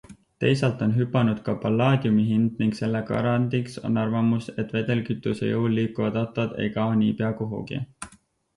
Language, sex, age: Estonian, male, 19-29